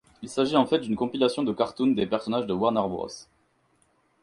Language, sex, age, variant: French, male, 19-29, Français de métropole